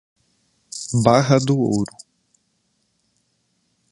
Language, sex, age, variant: Portuguese, male, 30-39, Portuguese (Brasil)